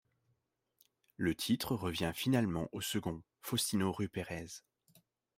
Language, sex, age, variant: French, male, 19-29, Français de métropole